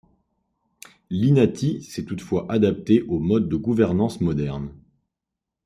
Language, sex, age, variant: French, male, 19-29, Français de métropole